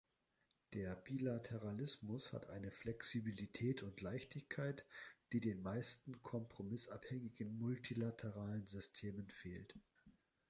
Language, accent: German, Deutschland Deutsch